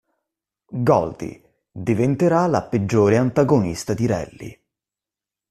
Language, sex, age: Italian, male, 30-39